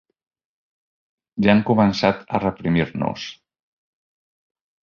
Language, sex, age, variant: Catalan, male, 60-69, Central